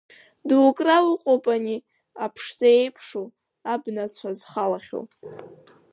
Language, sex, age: Abkhazian, female, under 19